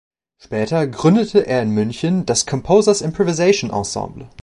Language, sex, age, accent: German, male, 19-29, Deutschland Deutsch